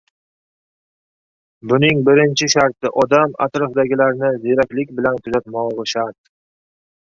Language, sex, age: Uzbek, male, 19-29